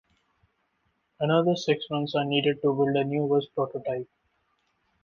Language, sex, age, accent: English, male, 19-29, India and South Asia (India, Pakistan, Sri Lanka)